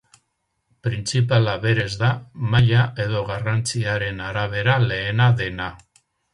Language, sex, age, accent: Basque, male, 70-79, Mendebalekoa (Araba, Bizkaia, Gipuzkoako mendebaleko herri batzuk)